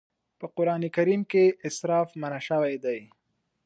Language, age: Pashto, 19-29